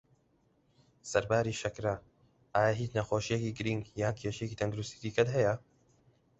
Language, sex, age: Central Kurdish, male, under 19